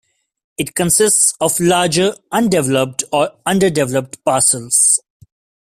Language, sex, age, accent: English, male, 19-29, India and South Asia (India, Pakistan, Sri Lanka)